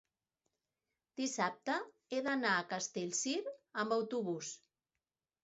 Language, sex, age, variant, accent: Catalan, female, 40-49, Central, central